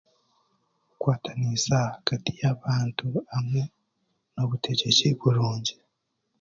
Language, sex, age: Chiga, male, 30-39